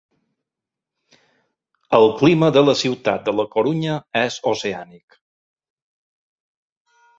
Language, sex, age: Catalan, male, 50-59